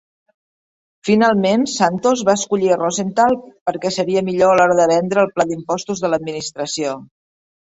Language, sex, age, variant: Catalan, female, 50-59, Central